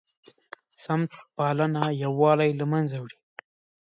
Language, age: Pashto, 19-29